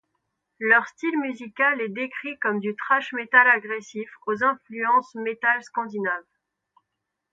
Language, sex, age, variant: French, female, 19-29, Français de métropole